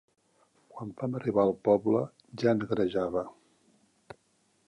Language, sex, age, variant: Catalan, male, 70-79, Central